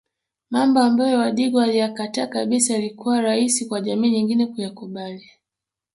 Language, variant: Swahili, Kiswahili cha Bara ya Tanzania